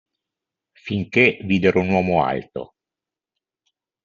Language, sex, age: Italian, male, 50-59